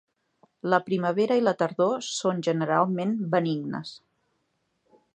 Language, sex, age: Catalan, female, 40-49